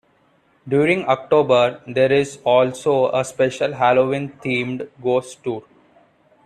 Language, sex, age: English, male, under 19